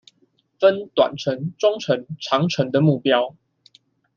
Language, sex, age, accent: Chinese, male, 19-29, 出生地：新北市